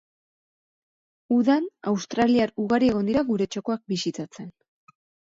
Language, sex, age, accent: Basque, female, 40-49, Erdialdekoa edo Nafarra (Gipuzkoa, Nafarroa)